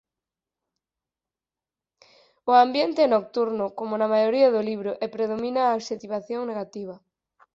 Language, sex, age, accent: Galician, female, 30-39, Normativo (estándar)